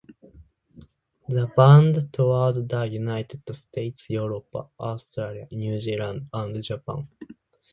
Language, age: English, 19-29